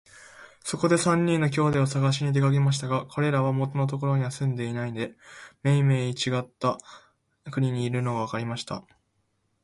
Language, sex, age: Japanese, male, 19-29